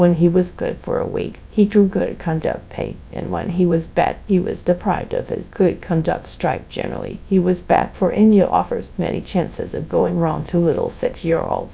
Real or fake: fake